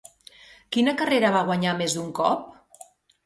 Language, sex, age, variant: Catalan, female, 40-49, Central